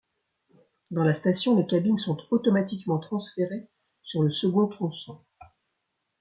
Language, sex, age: French, female, 60-69